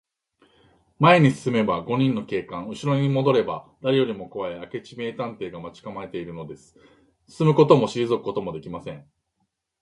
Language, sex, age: Japanese, male, 40-49